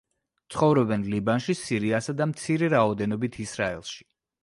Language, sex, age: Georgian, male, 40-49